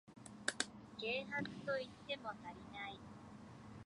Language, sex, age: Japanese, male, 19-29